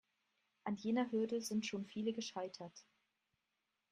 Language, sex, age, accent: German, female, 19-29, Deutschland Deutsch